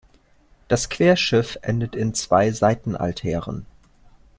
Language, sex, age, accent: German, male, 19-29, Deutschland Deutsch